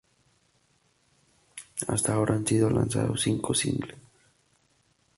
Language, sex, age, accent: Spanish, male, 19-29, México